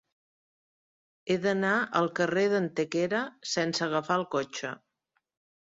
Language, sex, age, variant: Catalan, female, 50-59, Central